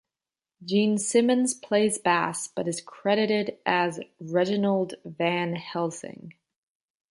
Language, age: English, under 19